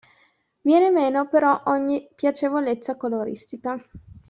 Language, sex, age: Italian, female, 19-29